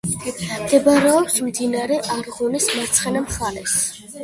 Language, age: Georgian, under 19